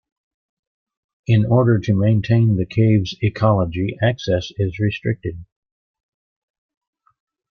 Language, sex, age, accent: English, male, 70-79, United States English